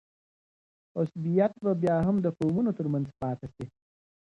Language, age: Pashto, 19-29